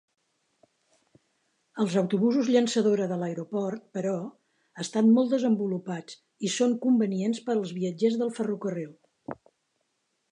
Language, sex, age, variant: Catalan, female, 70-79, Central